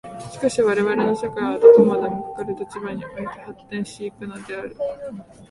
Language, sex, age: Japanese, female, 19-29